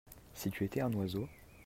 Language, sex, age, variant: French, male, under 19, Français de métropole